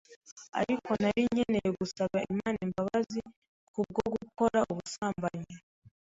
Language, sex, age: Kinyarwanda, female, 19-29